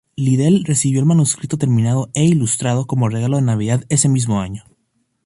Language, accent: Spanish, México